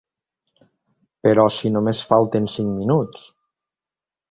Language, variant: Catalan, Nord-Occidental